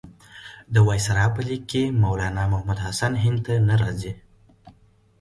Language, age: Pashto, 30-39